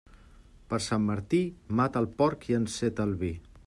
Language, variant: Catalan, Central